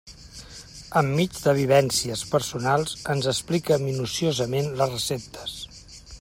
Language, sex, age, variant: Catalan, male, 50-59, Central